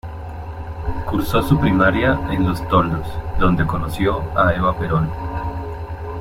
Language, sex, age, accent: Spanish, male, 30-39, Andino-Pacífico: Colombia, Perú, Ecuador, oeste de Bolivia y Venezuela andina